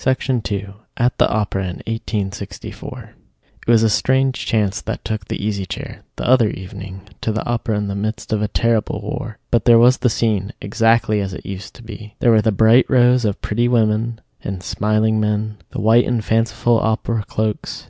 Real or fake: real